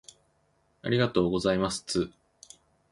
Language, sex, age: Japanese, male, 19-29